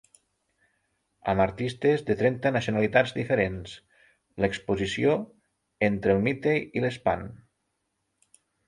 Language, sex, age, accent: Catalan, male, 40-49, Lleidatà